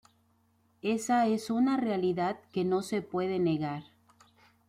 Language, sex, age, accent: Spanish, female, 50-59, México